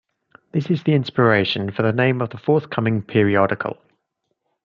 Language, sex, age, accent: English, male, 19-29, England English